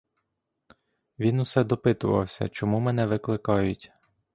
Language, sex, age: Ukrainian, male, 19-29